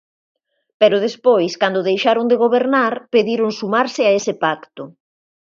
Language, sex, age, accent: Galician, female, 40-49, Normativo (estándar)